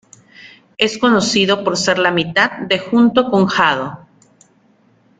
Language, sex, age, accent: Spanish, female, 30-39, México